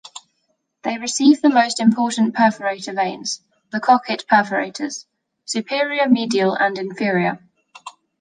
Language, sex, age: English, female, 19-29